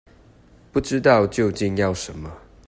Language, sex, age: Chinese, male, 19-29